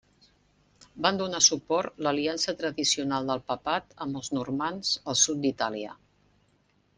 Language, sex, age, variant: Catalan, male, 60-69, Central